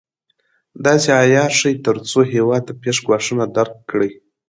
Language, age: Pashto, 19-29